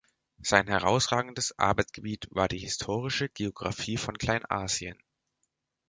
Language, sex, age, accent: German, male, 19-29, Deutschland Deutsch